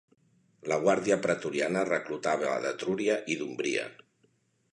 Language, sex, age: Catalan, male, 60-69